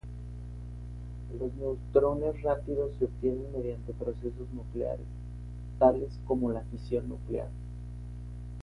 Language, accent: Spanish, México